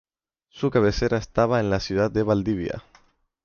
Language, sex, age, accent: Spanish, male, 19-29, España: Centro-Sur peninsular (Madrid, Toledo, Castilla-La Mancha); España: Islas Canarias